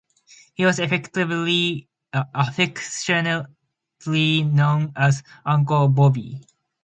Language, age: English, 19-29